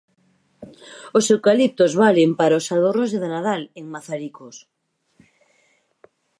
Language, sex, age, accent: Galician, female, 30-39, Normativo (estándar)